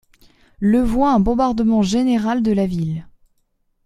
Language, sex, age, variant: French, female, 19-29, Français de métropole